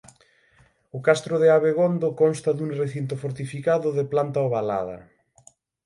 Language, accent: Galician, Atlántico (seseo e gheada); Normativo (estándar)